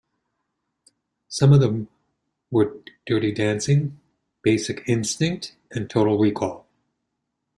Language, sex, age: English, male, 60-69